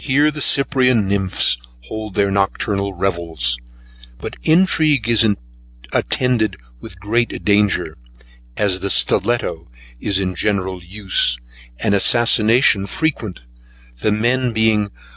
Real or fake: real